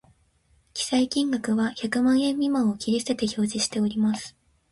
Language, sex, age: Japanese, female, 19-29